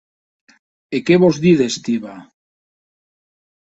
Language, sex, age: Occitan, male, 60-69